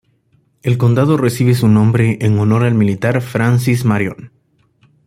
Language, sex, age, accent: Spanish, male, 19-29, América central